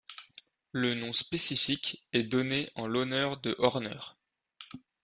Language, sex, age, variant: French, male, 19-29, Français de métropole